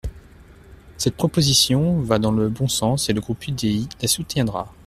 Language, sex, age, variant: French, male, 30-39, Français de métropole